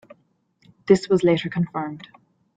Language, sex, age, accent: English, female, 19-29, Irish English